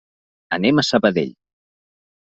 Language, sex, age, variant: Catalan, male, 30-39, Central